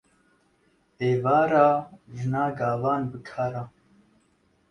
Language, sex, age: Kurdish, male, 19-29